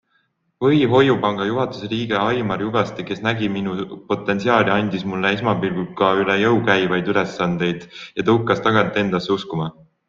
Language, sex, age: Estonian, male, 19-29